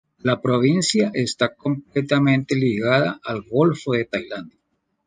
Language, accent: Spanish, Andino-Pacífico: Colombia, Perú, Ecuador, oeste de Bolivia y Venezuela andina